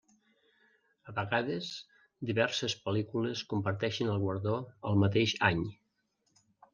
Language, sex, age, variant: Catalan, male, 60-69, Central